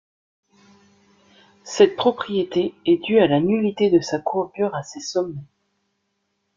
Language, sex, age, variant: French, female, 19-29, Français de métropole